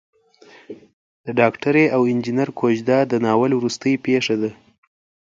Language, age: Pashto, under 19